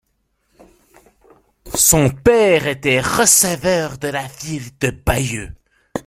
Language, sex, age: French, male, 19-29